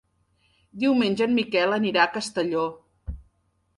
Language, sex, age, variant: Catalan, female, 40-49, Septentrional